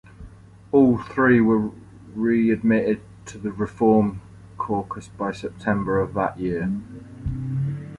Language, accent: English, England English